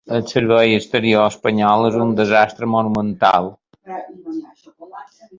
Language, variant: Catalan, Balear